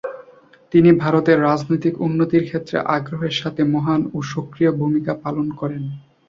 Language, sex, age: Bengali, male, 19-29